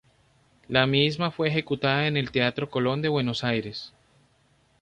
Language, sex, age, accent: Spanish, male, 30-39, Caribe: Cuba, Venezuela, Puerto Rico, República Dominicana, Panamá, Colombia caribeña, México caribeño, Costa del golfo de México